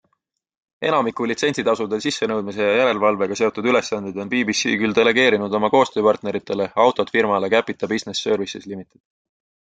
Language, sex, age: Estonian, male, 19-29